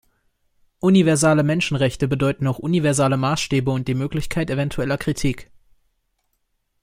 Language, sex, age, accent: German, male, 19-29, Deutschland Deutsch